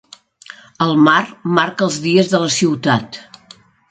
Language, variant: Catalan, Nord-Occidental